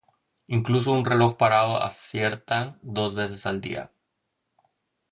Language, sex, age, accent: Spanish, male, 30-39, México